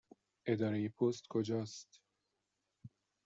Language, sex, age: Persian, male, 30-39